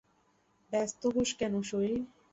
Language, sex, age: Bengali, female, 19-29